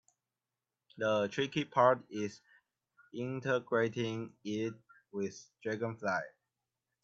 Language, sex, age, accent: English, male, 19-29, United States English